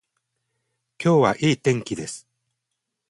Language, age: Japanese, 60-69